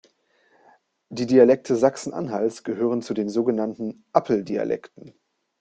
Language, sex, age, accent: German, male, 19-29, Deutschland Deutsch